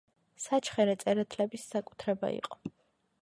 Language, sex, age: Georgian, female, 19-29